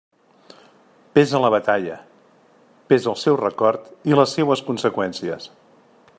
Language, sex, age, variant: Catalan, male, 40-49, Central